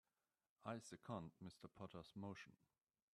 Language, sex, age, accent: English, male, 30-39, England English